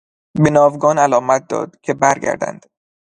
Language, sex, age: Persian, male, 19-29